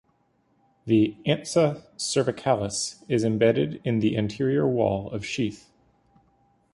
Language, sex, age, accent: English, male, 40-49, United States English